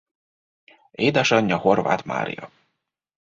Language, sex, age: Hungarian, male, 30-39